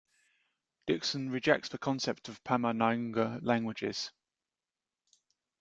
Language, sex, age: English, male, 40-49